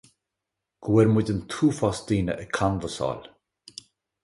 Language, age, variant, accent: Irish, 50-59, Gaeilge Chonnacht, Cainteoir dúchais, Gaeltacht